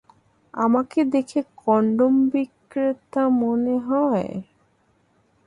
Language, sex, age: Bengali, female, 19-29